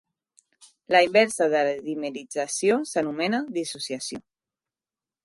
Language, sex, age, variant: Catalan, female, 30-39, Central